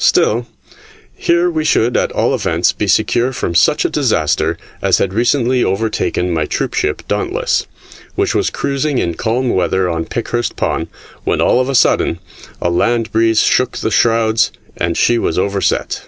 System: none